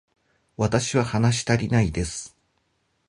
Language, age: Japanese, 50-59